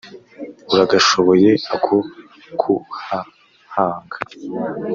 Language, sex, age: Kinyarwanda, male, 19-29